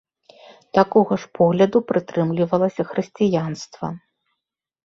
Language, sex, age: Belarusian, female, 50-59